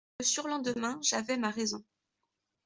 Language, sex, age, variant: French, female, 19-29, Français de métropole